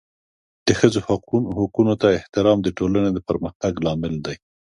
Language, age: Pashto, 60-69